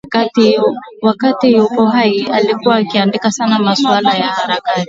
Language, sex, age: Swahili, female, 19-29